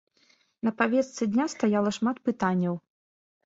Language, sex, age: Belarusian, female, 19-29